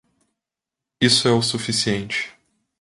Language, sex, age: Portuguese, male, 19-29